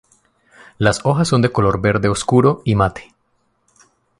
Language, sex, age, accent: Spanish, male, 19-29, Caribe: Cuba, Venezuela, Puerto Rico, República Dominicana, Panamá, Colombia caribeña, México caribeño, Costa del golfo de México